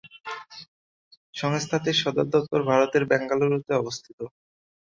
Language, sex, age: Bengali, male, 19-29